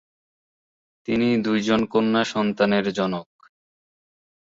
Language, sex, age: Bengali, male, 19-29